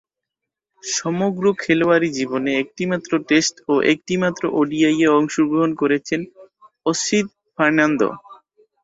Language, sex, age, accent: Bengali, male, 19-29, Native